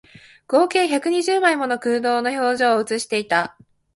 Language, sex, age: Japanese, female, 19-29